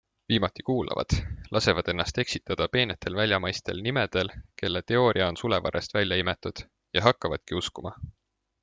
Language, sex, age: Estonian, male, 19-29